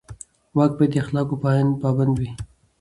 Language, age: Pashto, 19-29